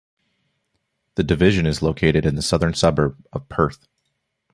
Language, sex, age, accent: English, male, 19-29, United States English